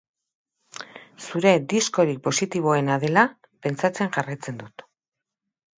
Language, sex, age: Basque, female, 50-59